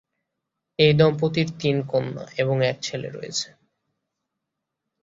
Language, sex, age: Bengali, male, 19-29